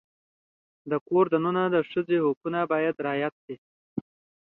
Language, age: Pashto, 19-29